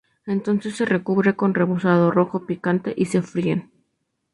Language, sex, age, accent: Spanish, female, 19-29, México